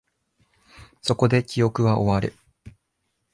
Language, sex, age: Japanese, male, 19-29